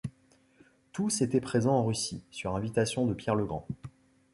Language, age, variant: French, 40-49, Français de métropole